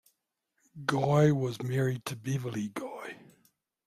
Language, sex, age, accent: English, male, 50-59, New Zealand English